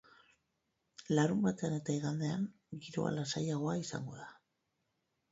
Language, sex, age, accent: Basque, female, 40-49, Mendebalekoa (Araba, Bizkaia, Gipuzkoako mendebaleko herri batzuk)